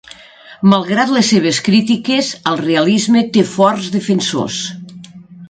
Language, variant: Catalan, Nord-Occidental